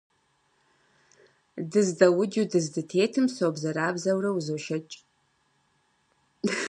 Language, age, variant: Kabardian, 19-29, Адыгэбзэ (Къэбэрдей, Кирил, псоми зэдай)